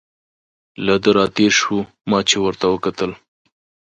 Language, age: Pashto, 30-39